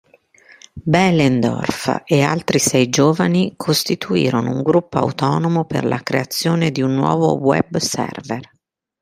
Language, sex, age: Italian, female, 40-49